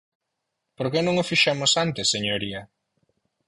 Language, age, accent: Galician, 30-39, Normativo (estándar)